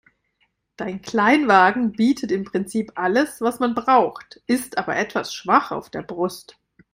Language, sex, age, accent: German, female, 40-49, Deutschland Deutsch